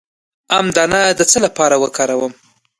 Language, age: Pashto, 19-29